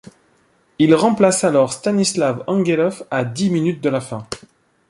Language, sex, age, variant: French, male, 40-49, Français de métropole